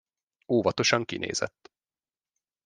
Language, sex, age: Hungarian, male, 30-39